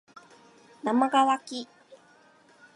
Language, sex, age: Japanese, female, 19-29